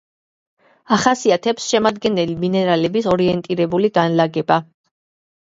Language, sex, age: Georgian, female, 30-39